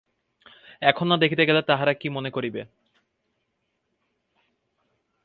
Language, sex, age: Bengali, male, 19-29